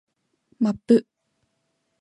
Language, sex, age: Japanese, female, 19-29